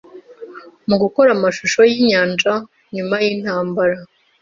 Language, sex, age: Kinyarwanda, female, 19-29